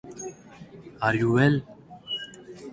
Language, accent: English, India and South Asia (India, Pakistan, Sri Lanka)